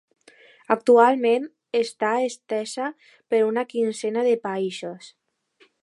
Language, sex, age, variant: Catalan, female, under 19, Alacantí